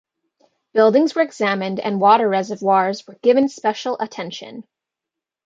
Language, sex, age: English, female, 19-29